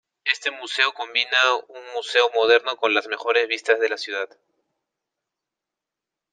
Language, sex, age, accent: Spanish, male, 19-29, Andino-Pacífico: Colombia, Perú, Ecuador, oeste de Bolivia y Venezuela andina